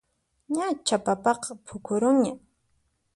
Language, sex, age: Puno Quechua, female, 19-29